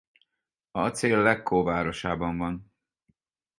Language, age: Hungarian, 40-49